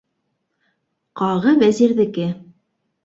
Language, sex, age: Bashkir, female, 30-39